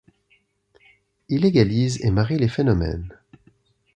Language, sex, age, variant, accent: French, male, 40-49, Français d'Europe, Français de Suisse